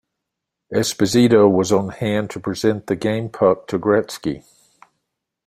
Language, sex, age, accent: English, male, 60-69, United States English